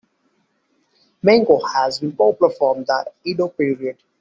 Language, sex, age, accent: English, male, 30-39, India and South Asia (India, Pakistan, Sri Lanka)